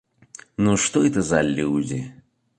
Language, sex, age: Russian, male, 19-29